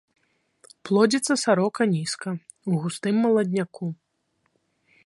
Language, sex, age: Belarusian, female, 19-29